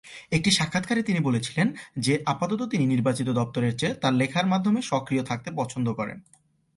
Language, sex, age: Bengali, male, 19-29